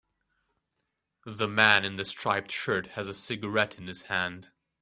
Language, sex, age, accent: English, male, 19-29, England English